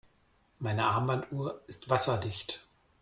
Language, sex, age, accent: German, male, 40-49, Deutschland Deutsch